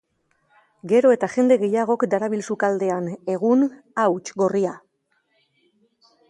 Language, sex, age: Basque, female, 50-59